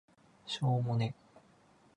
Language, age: Japanese, 30-39